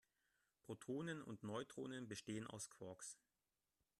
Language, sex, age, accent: German, male, 19-29, Deutschland Deutsch